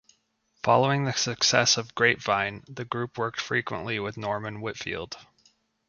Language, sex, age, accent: English, male, 30-39, United States English